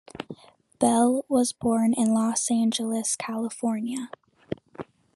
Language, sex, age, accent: English, female, under 19, United States English